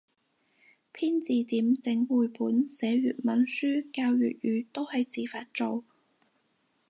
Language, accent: Cantonese, 广州音